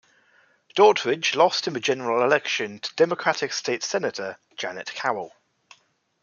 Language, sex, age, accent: English, male, 19-29, England English